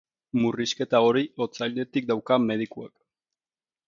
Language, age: Basque, 90+